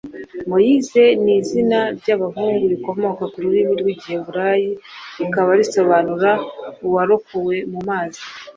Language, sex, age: Kinyarwanda, female, 19-29